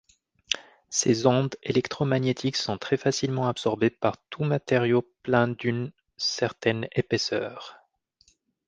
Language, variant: French, Français de métropole